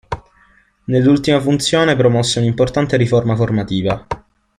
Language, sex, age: Italian, male, under 19